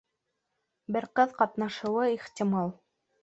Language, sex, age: Bashkir, female, under 19